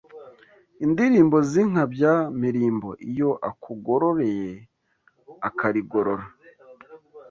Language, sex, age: Kinyarwanda, male, 19-29